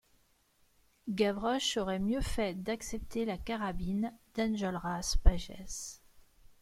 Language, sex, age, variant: French, female, 40-49, Français de métropole